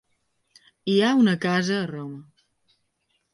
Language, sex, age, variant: Catalan, female, 19-29, Balear